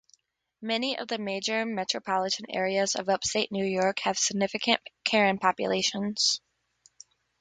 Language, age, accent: English, 19-29, United States English